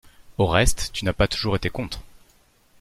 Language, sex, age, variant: French, male, 19-29, Français de métropole